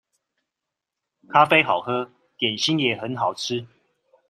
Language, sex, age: Chinese, female, 19-29